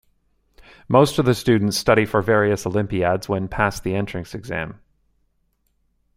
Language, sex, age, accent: English, male, 40-49, Canadian English